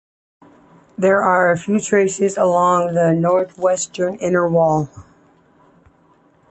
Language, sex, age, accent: English, female, 30-39, United States English